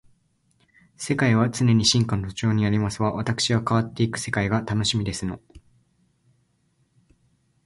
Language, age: Japanese, 19-29